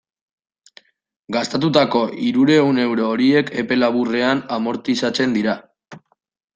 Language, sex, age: Basque, male, 19-29